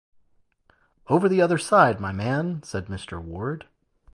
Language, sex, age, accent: English, male, 40-49, United States English